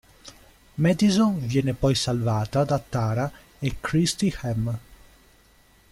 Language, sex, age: Italian, male, 30-39